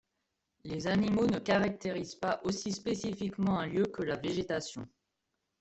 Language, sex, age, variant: French, female, 30-39, Français de métropole